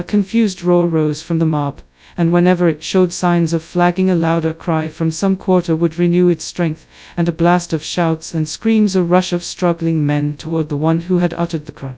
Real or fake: fake